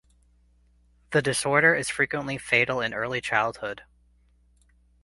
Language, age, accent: English, 19-29, United States English